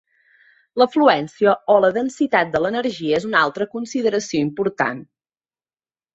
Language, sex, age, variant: Catalan, female, 30-39, Central